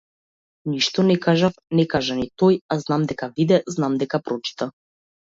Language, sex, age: Macedonian, female, 30-39